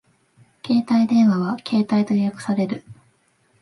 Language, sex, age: Japanese, female, 19-29